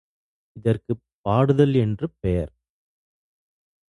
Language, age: Tamil, 40-49